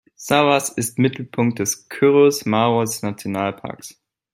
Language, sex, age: German, male, 19-29